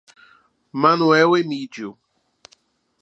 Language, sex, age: Portuguese, male, 40-49